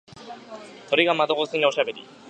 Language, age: Japanese, 19-29